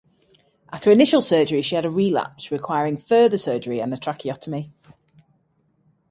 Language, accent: English, England English